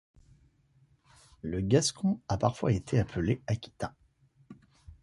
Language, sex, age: French, male, 40-49